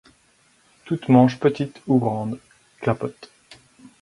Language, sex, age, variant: French, male, 19-29, Français de métropole